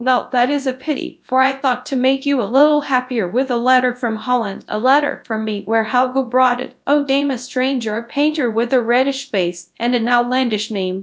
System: TTS, GradTTS